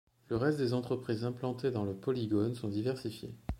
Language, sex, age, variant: French, male, under 19, Français de métropole